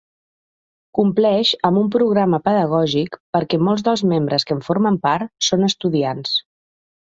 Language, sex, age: Catalan, female, 40-49